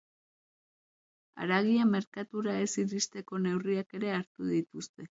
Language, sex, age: Basque, female, 30-39